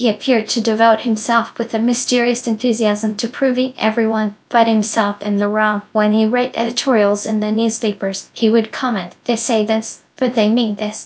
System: TTS, GradTTS